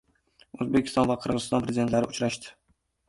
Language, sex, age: Uzbek, male, under 19